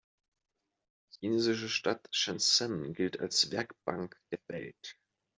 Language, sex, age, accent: German, male, 19-29, Deutschland Deutsch